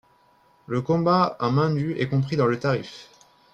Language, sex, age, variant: French, male, 19-29, Français de métropole